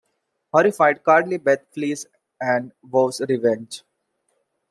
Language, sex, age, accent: English, male, 19-29, India and South Asia (India, Pakistan, Sri Lanka)